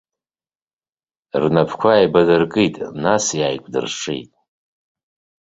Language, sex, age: Abkhazian, male, 40-49